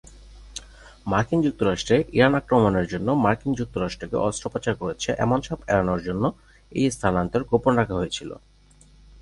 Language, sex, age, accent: Bengali, male, 19-29, Native